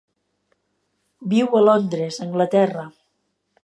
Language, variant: Catalan, Central